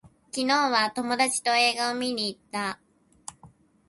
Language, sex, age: Japanese, female, 19-29